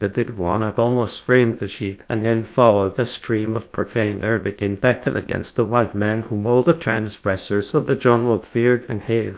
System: TTS, GlowTTS